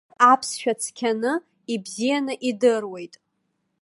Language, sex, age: Abkhazian, female, 19-29